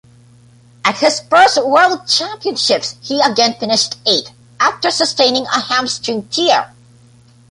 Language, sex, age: English, male, 19-29